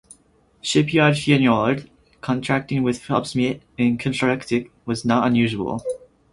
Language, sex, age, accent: English, male, 19-29, United States English